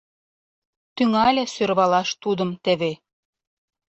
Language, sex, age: Mari, female, 40-49